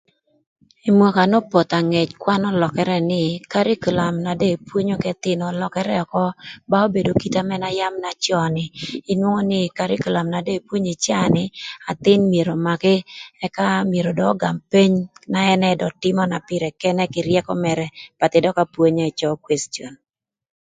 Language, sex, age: Thur, female, 50-59